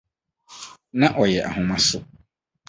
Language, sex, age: Akan, male, 30-39